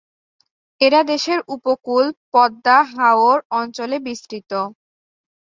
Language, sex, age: Bengali, female, 19-29